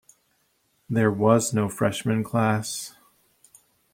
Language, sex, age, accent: English, male, 30-39, United States English